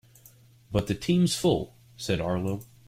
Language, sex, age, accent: English, male, 19-29, United States English